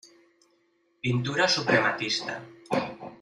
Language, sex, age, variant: Catalan, male, 50-59, Central